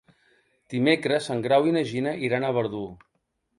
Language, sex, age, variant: Catalan, male, 50-59, Balear